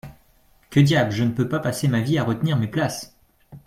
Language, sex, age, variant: French, male, 30-39, Français de métropole